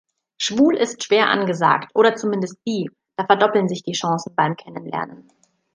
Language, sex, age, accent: German, female, 30-39, Deutschland Deutsch